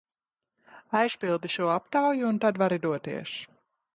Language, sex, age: Latvian, female, 30-39